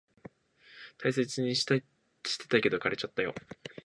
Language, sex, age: Japanese, male, 19-29